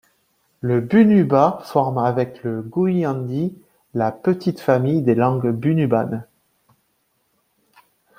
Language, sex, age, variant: French, male, 30-39, Français de métropole